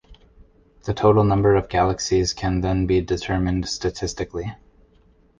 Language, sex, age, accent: English, male, 30-39, Canadian English